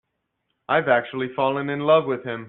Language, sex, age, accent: English, male, 19-29, United States English